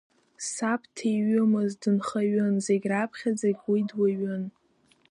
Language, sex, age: Abkhazian, female, under 19